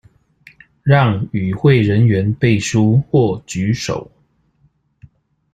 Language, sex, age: Chinese, male, 30-39